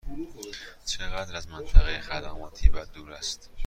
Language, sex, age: Persian, male, 30-39